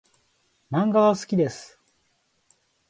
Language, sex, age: Japanese, male, 30-39